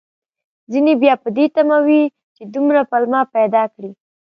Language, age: Pashto, 30-39